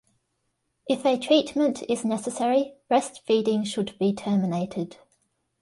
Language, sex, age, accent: English, female, 30-39, Australian English